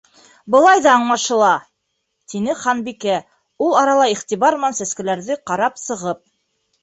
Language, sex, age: Bashkir, female, 30-39